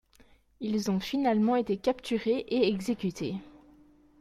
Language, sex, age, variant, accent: French, female, 19-29, Français d'Europe, Français de Belgique